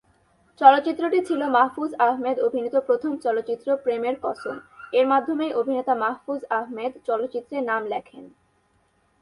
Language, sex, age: Bengali, female, under 19